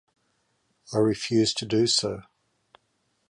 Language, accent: English, Australian English